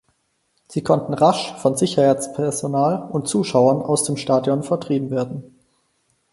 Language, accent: German, Deutschland Deutsch